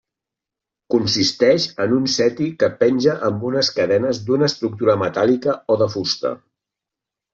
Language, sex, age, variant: Catalan, male, 50-59, Central